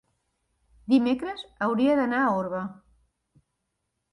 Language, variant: Catalan, Central